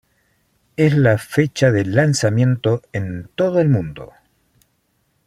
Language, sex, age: Spanish, male, 50-59